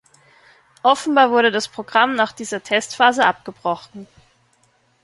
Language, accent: German, Österreichisches Deutsch